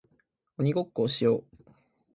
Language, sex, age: Japanese, male, 19-29